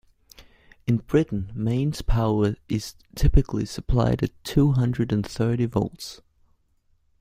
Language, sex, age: English, male, 19-29